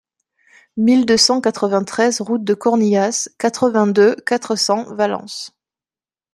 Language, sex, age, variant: French, female, 30-39, Français de métropole